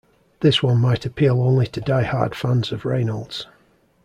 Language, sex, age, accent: English, male, 40-49, England English